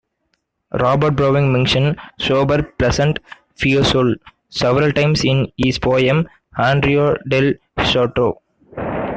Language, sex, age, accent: English, male, 19-29, United States English